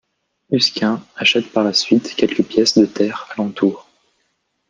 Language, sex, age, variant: French, male, 19-29, Français de métropole